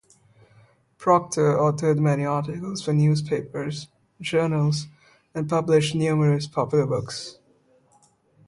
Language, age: English, 19-29